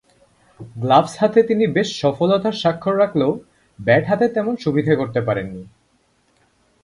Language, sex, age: Bengali, male, 19-29